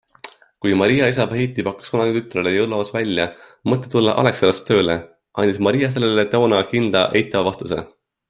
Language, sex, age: Estonian, male, 19-29